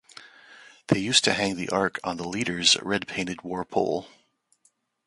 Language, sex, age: English, male, 40-49